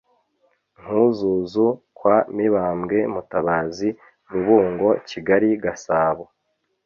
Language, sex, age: Kinyarwanda, male, 30-39